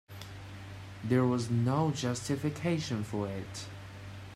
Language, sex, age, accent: English, male, 19-29, Hong Kong English